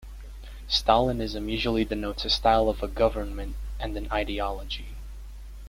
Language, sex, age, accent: English, male, under 19, Canadian English